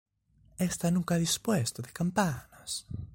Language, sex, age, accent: Spanish, male, 19-29, España: Sur peninsular (Andalucia, Extremadura, Murcia)